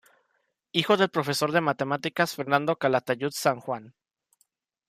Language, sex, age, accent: Spanish, male, under 19, México